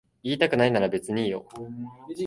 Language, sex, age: Japanese, male, under 19